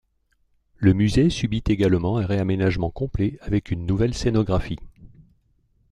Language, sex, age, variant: French, male, 60-69, Français de métropole